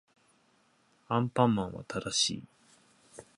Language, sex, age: Japanese, male, 19-29